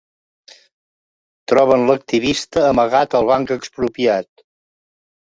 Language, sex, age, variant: Catalan, male, 70-79, Central